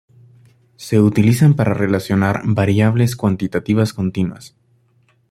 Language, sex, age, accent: Spanish, male, 19-29, América central